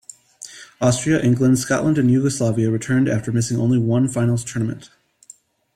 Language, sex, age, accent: English, male, 30-39, United States English